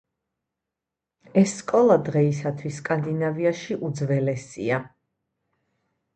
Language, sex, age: Georgian, female, 30-39